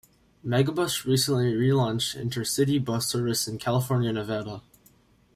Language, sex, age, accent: English, male, under 19, United States English